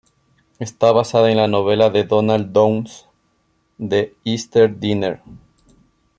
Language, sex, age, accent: Spanish, male, 30-39, Andino-Pacífico: Colombia, Perú, Ecuador, oeste de Bolivia y Venezuela andina